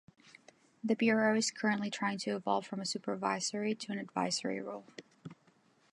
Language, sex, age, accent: English, female, 19-29, United States English